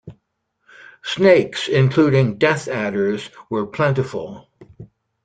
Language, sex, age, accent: English, male, 60-69, United States English